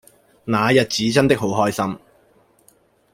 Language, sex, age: Cantonese, male, 30-39